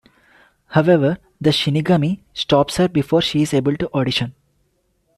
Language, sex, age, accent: English, male, 19-29, India and South Asia (India, Pakistan, Sri Lanka)